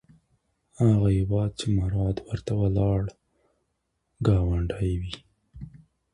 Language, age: Pashto, 30-39